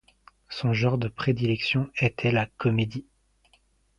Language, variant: French, Français de métropole